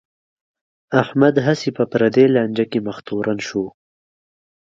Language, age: Pashto, 19-29